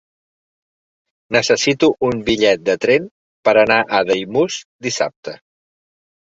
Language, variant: Catalan, Septentrional